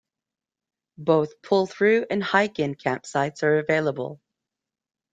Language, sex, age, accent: English, female, 50-59, United States English